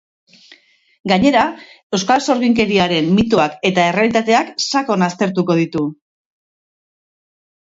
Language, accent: Basque, Erdialdekoa edo Nafarra (Gipuzkoa, Nafarroa)